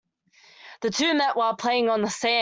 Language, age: English, under 19